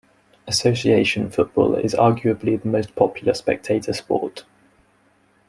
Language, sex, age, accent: English, male, 19-29, England English